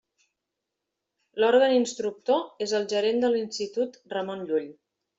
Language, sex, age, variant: Catalan, female, 50-59, Central